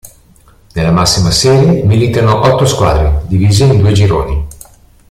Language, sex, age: Italian, male, 50-59